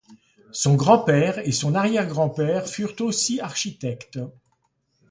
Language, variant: French, Français de métropole